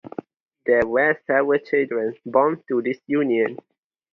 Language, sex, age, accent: English, male, 19-29, Malaysian English